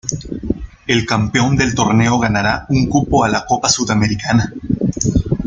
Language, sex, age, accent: Spanish, male, 40-49, Andino-Pacífico: Colombia, Perú, Ecuador, oeste de Bolivia y Venezuela andina